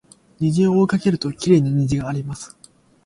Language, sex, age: Japanese, male, 19-29